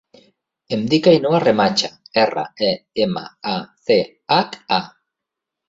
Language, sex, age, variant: Catalan, male, 40-49, Septentrional